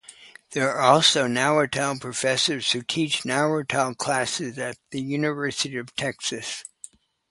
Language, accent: English, United States English